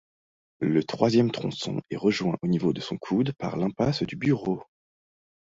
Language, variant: French, Français de métropole